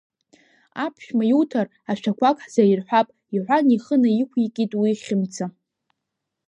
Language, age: Abkhazian, under 19